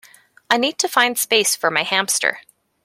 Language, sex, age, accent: English, female, 19-29, Canadian English